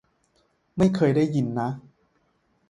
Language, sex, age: Thai, male, 30-39